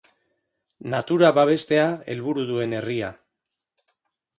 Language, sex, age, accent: Basque, male, 40-49, Erdialdekoa edo Nafarra (Gipuzkoa, Nafarroa)